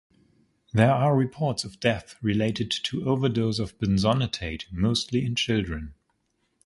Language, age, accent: English, 19-29, United States English